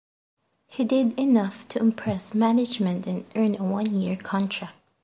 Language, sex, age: English, female, 19-29